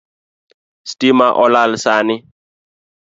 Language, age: Luo (Kenya and Tanzania), 19-29